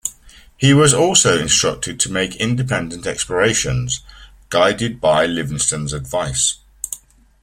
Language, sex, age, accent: English, male, 50-59, England English